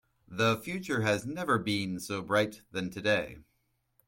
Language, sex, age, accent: English, male, 30-39, United States English